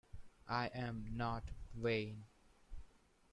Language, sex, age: English, male, 19-29